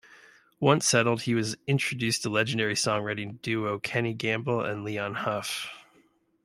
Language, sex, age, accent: English, male, 30-39, Canadian English